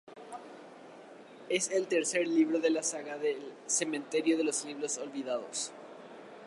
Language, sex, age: Spanish, male, under 19